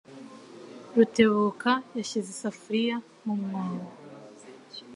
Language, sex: Kinyarwanda, female